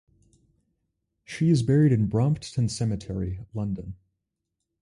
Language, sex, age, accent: English, male, 19-29, United States English